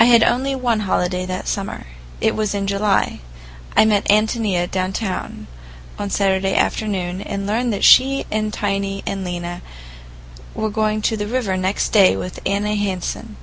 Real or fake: real